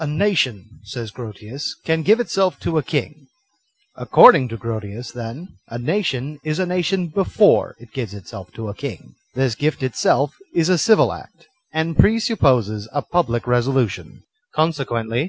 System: none